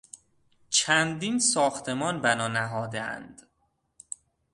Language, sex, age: Persian, male, 19-29